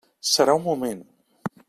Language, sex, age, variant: Catalan, male, 50-59, Central